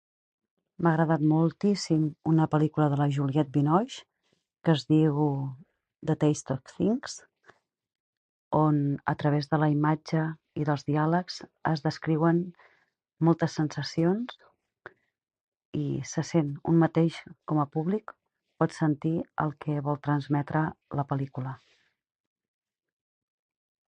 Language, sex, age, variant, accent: Catalan, female, 40-49, Central, Camp de Tarragona